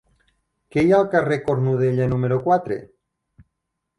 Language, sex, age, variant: Catalan, male, 30-39, Nord-Occidental